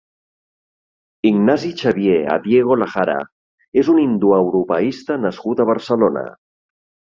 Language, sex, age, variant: Catalan, male, 40-49, Septentrional